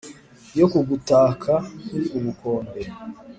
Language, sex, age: Kinyarwanda, female, 30-39